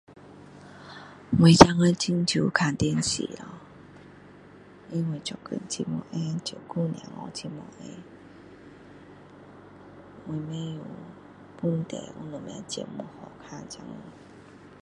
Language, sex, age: Min Dong Chinese, female, 40-49